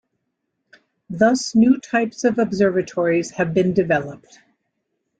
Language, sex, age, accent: English, female, 60-69, United States English